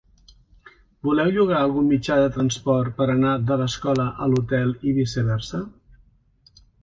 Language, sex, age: Catalan, male, 60-69